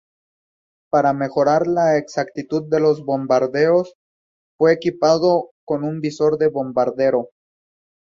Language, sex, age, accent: Spanish, male, 19-29, México